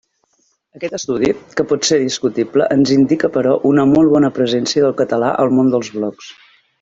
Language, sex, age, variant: Catalan, female, 40-49, Septentrional